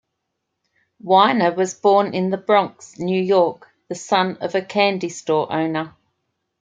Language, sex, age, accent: English, female, 50-59, Australian English